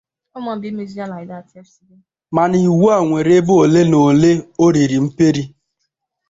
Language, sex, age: Igbo, male, 19-29